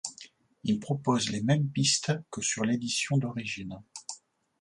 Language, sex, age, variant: French, male, 50-59, Français de métropole